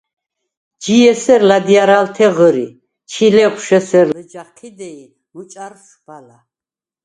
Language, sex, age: Svan, female, 70-79